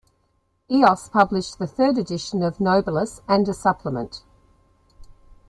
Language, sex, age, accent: English, female, 50-59, Australian English